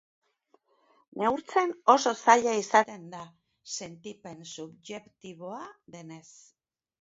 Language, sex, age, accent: Basque, female, 50-59, Erdialdekoa edo Nafarra (Gipuzkoa, Nafarroa)